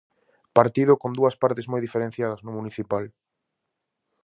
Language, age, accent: Galician, 19-29, Normativo (estándar)